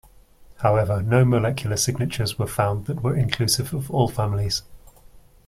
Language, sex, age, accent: English, male, 40-49, England English